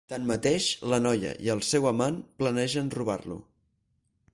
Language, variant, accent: Catalan, Central, central